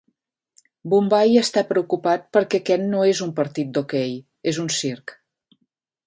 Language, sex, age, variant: Catalan, female, 50-59, Central